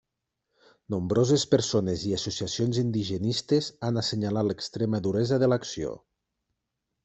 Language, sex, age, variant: Catalan, male, 30-39, Nord-Occidental